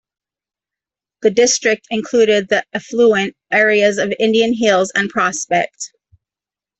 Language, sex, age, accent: English, female, 40-49, United States English